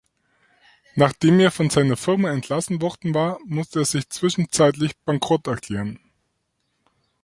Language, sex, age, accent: German, male, 40-49, Deutschland Deutsch